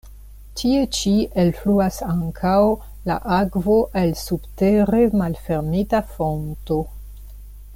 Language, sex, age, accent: Esperanto, female, 60-69, Internacia